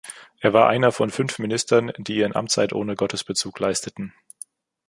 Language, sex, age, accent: German, male, 19-29, Deutschland Deutsch